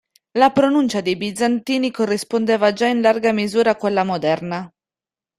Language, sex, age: Italian, female, 19-29